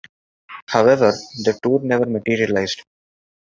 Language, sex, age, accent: English, male, 19-29, India and South Asia (India, Pakistan, Sri Lanka)